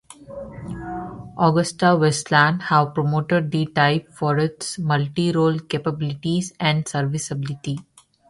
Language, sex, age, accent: English, female, 19-29, India and South Asia (India, Pakistan, Sri Lanka)